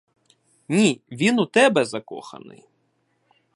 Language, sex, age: Ukrainian, male, 30-39